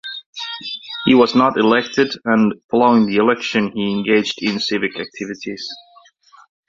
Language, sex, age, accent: English, male, 30-39, United States English